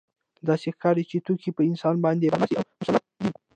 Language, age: Pashto, 19-29